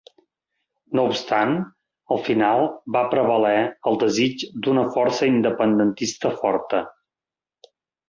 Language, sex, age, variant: Catalan, male, 50-59, Central